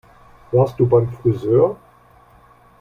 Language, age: German, 60-69